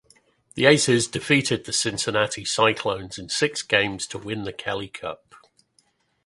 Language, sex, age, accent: English, male, 50-59, England English